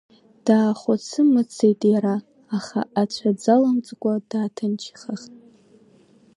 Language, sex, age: Abkhazian, female, under 19